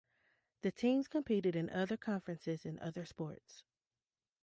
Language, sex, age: English, female, 30-39